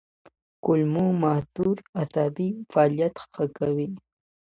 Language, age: Pashto, under 19